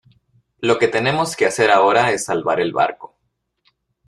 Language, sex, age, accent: Spanish, male, 19-29, México